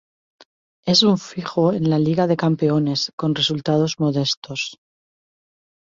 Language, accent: Spanish, España: Centro-Sur peninsular (Madrid, Toledo, Castilla-La Mancha)